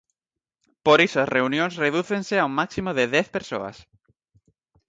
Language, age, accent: Galician, 19-29, Atlántico (seseo e gheada); Normativo (estándar)